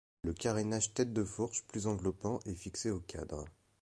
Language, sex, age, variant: French, male, 19-29, Français de métropole